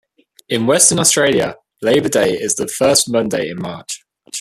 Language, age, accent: English, 19-29, England English